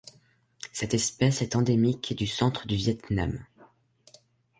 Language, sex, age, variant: French, male, under 19, Français de métropole